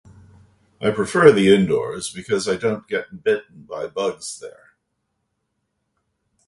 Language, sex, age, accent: English, male, 60-69, United States English